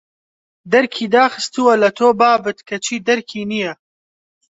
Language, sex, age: Central Kurdish, male, 19-29